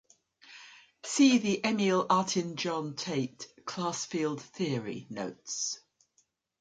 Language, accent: English, England English